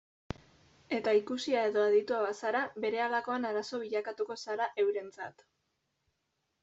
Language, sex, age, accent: Basque, female, 19-29, Mendebalekoa (Araba, Bizkaia, Gipuzkoako mendebaleko herri batzuk)